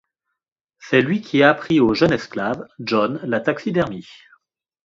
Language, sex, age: French, male, 50-59